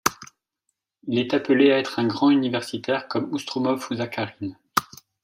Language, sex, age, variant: French, male, 40-49, Français de métropole